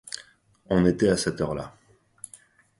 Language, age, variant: French, 30-39, Français de métropole